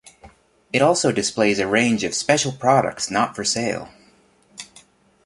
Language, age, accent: English, 19-29, United States English